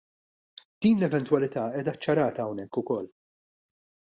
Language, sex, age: Maltese, male, 40-49